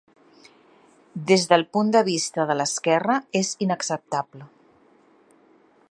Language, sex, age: Catalan, female, 40-49